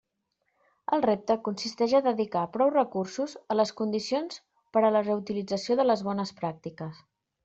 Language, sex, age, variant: Catalan, female, 30-39, Central